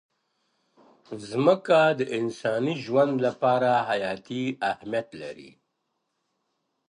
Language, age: Pashto, 50-59